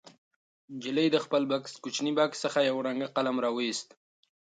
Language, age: Pashto, 19-29